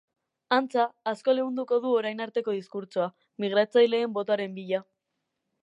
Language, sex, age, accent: Basque, female, 19-29, Mendebalekoa (Araba, Bizkaia, Gipuzkoako mendebaleko herri batzuk)